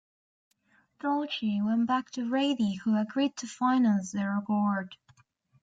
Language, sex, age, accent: English, female, 19-29, Irish English